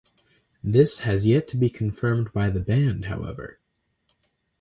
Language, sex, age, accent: English, male, under 19, United States English